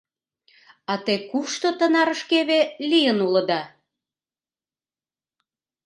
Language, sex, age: Mari, female, 40-49